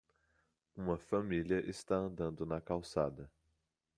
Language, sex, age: Portuguese, male, 30-39